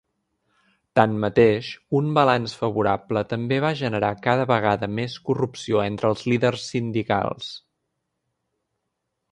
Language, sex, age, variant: Catalan, male, 19-29, Central